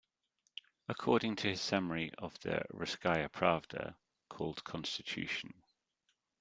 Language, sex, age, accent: English, male, 40-49, England English